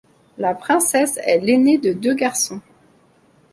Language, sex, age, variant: French, female, 30-39, Français de métropole